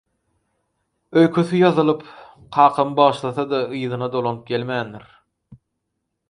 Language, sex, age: Turkmen, male, 30-39